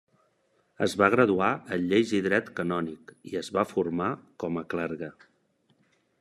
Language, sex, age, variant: Catalan, male, 40-49, Nord-Occidental